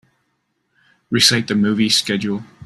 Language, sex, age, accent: English, male, 40-49, Canadian English